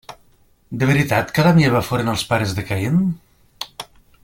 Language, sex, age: Catalan, male, 40-49